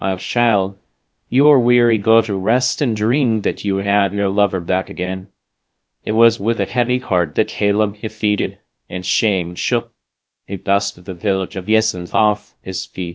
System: TTS, VITS